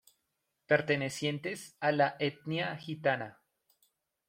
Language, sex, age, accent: Spanish, male, 30-39, Andino-Pacífico: Colombia, Perú, Ecuador, oeste de Bolivia y Venezuela andina